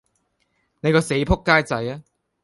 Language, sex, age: Cantonese, male, 19-29